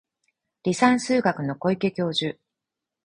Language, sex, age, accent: Japanese, female, 40-49, 標準語